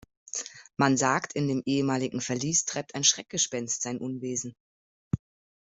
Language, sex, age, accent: German, female, 30-39, Deutschland Deutsch